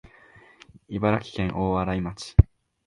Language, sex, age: Japanese, male, 19-29